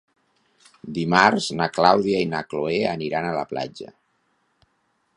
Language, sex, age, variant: Catalan, male, 40-49, Nord-Occidental